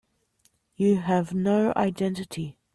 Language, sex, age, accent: English, female, 30-39, Australian English